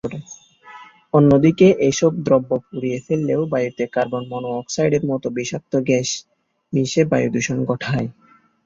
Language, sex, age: Bengali, male, 19-29